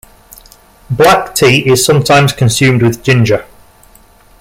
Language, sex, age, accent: English, male, 50-59, England English